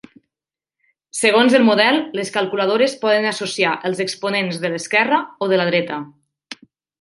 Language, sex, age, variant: Catalan, female, 30-39, Nord-Occidental